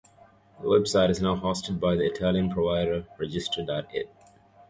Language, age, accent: English, 19-29, England English